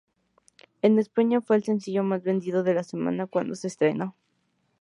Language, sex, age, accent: Spanish, female, under 19, México